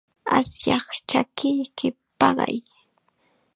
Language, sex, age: Chiquián Ancash Quechua, female, 19-29